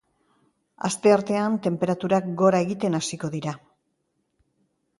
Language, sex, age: Basque, female, 60-69